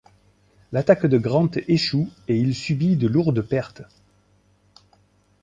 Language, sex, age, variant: French, male, 40-49, Français de métropole